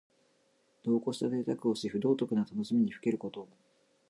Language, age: Japanese, 40-49